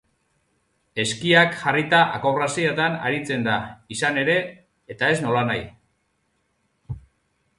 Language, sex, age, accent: Basque, male, 40-49, Mendebalekoa (Araba, Bizkaia, Gipuzkoako mendebaleko herri batzuk)